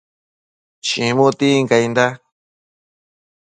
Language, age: Matsés, under 19